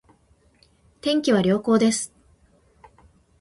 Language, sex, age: Japanese, female, 19-29